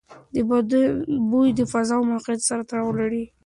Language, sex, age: Pashto, male, 19-29